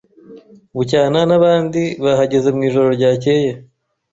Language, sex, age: Kinyarwanda, male, 19-29